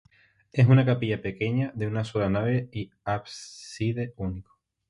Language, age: Spanish, 19-29